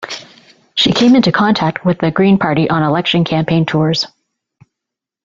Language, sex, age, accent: English, female, 30-39, Canadian English